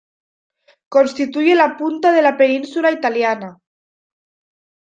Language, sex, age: Spanish, female, 19-29